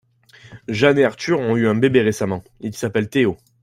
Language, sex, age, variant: French, male, 19-29, Français de métropole